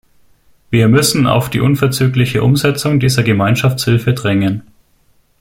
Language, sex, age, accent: German, male, 19-29, Deutschland Deutsch